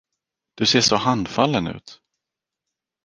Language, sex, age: Swedish, male, 19-29